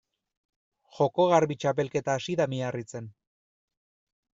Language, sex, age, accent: Basque, male, 30-39, Erdialdekoa edo Nafarra (Gipuzkoa, Nafarroa)